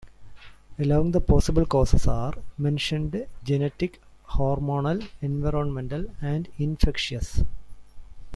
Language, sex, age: English, male, 40-49